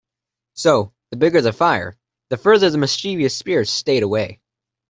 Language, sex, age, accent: English, male, under 19, United States English